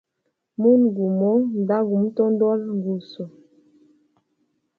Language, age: Hemba, 30-39